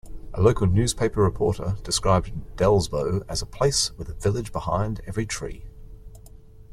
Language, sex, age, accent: English, male, 40-49, Australian English